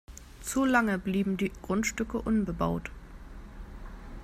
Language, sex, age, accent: German, female, 19-29, Deutschland Deutsch